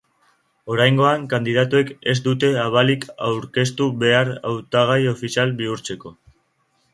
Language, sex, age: Basque, male, under 19